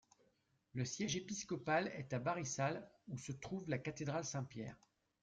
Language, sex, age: French, male, 40-49